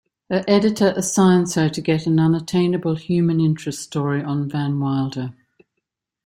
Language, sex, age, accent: English, female, 60-69, Australian English